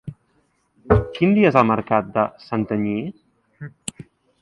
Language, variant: Catalan, Central